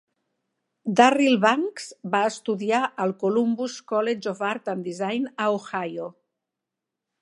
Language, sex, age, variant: Catalan, female, 50-59, Central